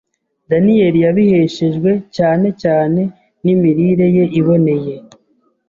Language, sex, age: Kinyarwanda, male, 19-29